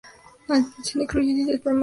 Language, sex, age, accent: Spanish, female, under 19, México